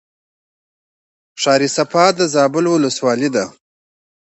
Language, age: Pashto, 40-49